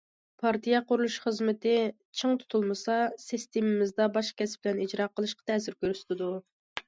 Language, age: Uyghur, 30-39